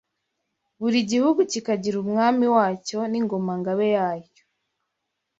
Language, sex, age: Kinyarwanda, female, 19-29